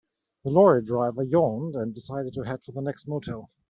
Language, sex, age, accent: English, male, 19-29, England English